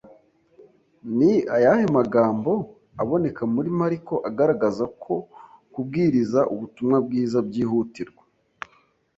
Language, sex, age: Kinyarwanda, male, 19-29